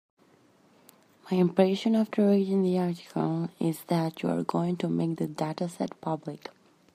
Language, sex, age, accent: English, female, 19-29, United States English